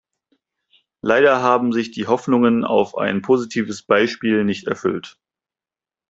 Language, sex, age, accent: German, male, 19-29, Deutschland Deutsch